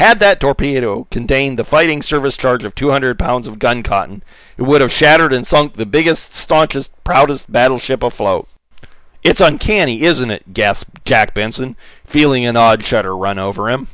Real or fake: real